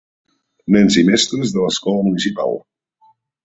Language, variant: Catalan, Central